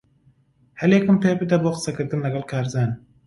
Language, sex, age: Central Kurdish, male, 19-29